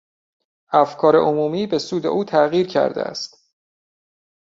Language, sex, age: Persian, male, 40-49